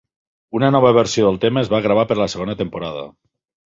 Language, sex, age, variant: Catalan, male, 40-49, Septentrional